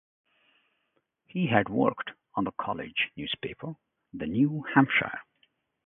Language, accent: English, England English; India and South Asia (India, Pakistan, Sri Lanka)